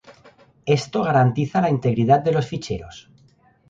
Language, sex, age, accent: Spanish, male, 50-59, España: Centro-Sur peninsular (Madrid, Toledo, Castilla-La Mancha)